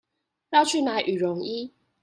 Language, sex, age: Chinese, female, 19-29